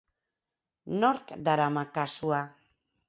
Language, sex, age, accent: Basque, female, 50-59, Mendebalekoa (Araba, Bizkaia, Gipuzkoako mendebaleko herri batzuk)